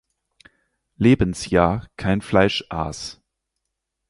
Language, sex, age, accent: German, male, 19-29, Deutschland Deutsch